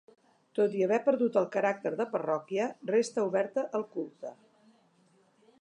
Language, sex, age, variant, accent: Catalan, female, 60-69, Central, central